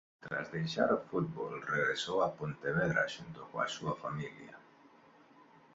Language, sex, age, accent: Galician, male, 40-49, Neofalante